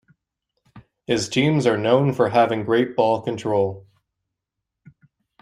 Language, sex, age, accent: English, male, 19-29, United States English